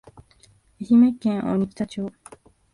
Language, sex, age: Japanese, female, 19-29